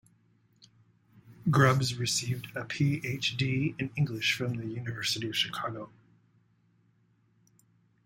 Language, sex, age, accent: English, male, 50-59, United States English